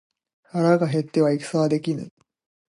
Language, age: Japanese, 19-29